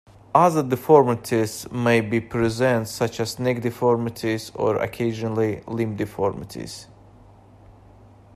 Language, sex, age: English, male, 30-39